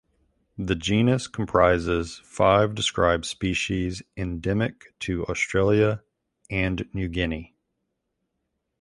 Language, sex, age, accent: English, male, 40-49, United States English